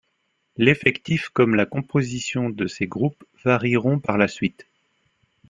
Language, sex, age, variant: French, male, 30-39, Français de métropole